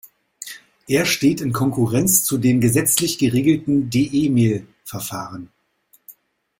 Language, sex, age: German, male, 40-49